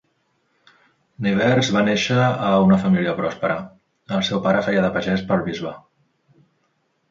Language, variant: Catalan, Central